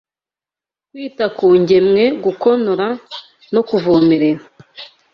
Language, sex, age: Kinyarwanda, female, 19-29